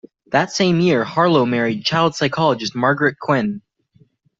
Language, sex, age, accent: English, male, 19-29, United States English